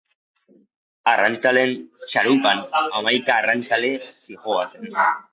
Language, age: Basque, under 19